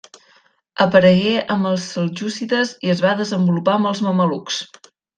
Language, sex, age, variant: Catalan, female, 19-29, Central